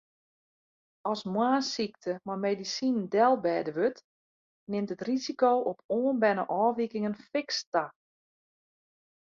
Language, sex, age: Western Frisian, female, 40-49